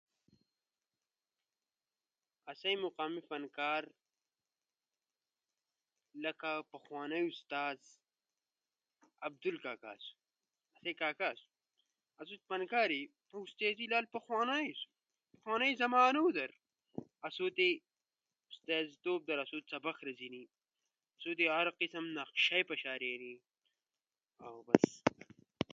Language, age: Ushojo, under 19